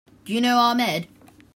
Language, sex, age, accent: English, male, under 19, England English